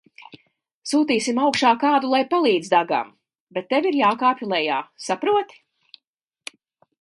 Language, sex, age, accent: Latvian, female, 50-59, Rigas